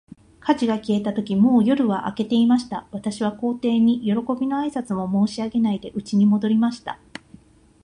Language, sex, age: Japanese, female, 50-59